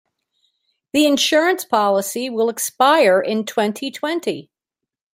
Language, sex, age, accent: English, female, 60-69, United States English